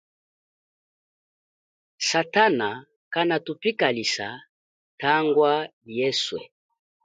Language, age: Chokwe, 30-39